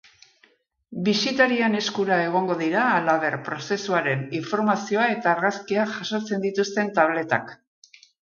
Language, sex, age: Basque, female, 60-69